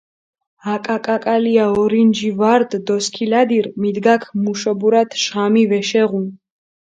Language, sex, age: Mingrelian, female, 19-29